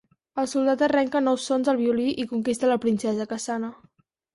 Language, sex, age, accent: Catalan, female, under 19, Girona